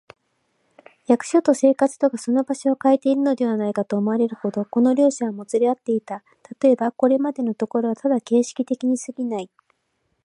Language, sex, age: Japanese, female, 40-49